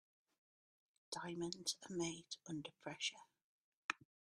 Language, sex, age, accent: English, female, 30-39, England English